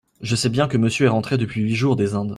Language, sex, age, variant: French, male, 19-29, Français de métropole